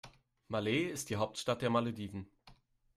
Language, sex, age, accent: German, male, 19-29, Deutschland Deutsch